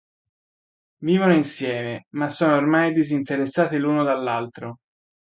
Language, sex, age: Italian, male, 30-39